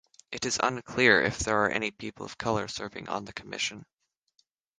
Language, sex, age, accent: English, male, under 19, United States English; Canadian English